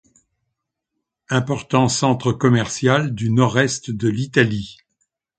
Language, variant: French, Français de métropole